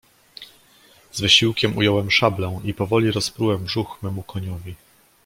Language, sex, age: Polish, male, 40-49